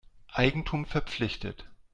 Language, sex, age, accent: German, male, 40-49, Deutschland Deutsch